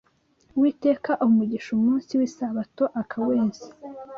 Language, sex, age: Kinyarwanda, female, 19-29